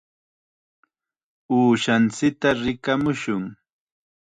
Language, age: Chiquián Ancash Quechua, 19-29